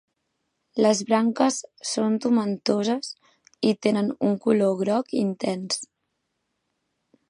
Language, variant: Catalan, Central